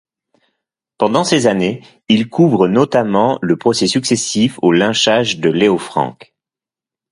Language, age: French, 40-49